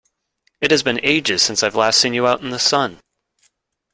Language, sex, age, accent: English, male, 19-29, United States English